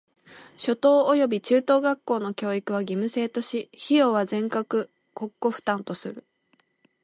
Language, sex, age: Japanese, female, 19-29